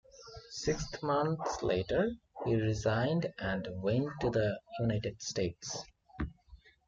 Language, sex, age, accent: English, male, 19-29, India and South Asia (India, Pakistan, Sri Lanka)